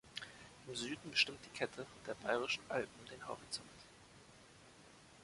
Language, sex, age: German, male, 19-29